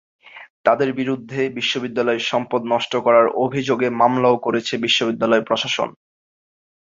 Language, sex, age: Bengali, male, 19-29